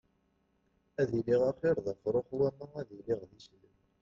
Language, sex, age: Kabyle, male, 30-39